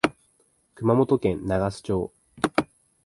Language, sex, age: Japanese, male, 19-29